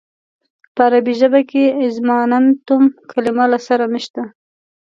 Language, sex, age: Pashto, female, 19-29